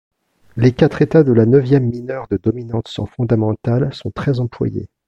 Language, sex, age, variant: French, male, 40-49, Français de métropole